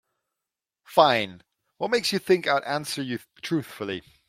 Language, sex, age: English, male, 40-49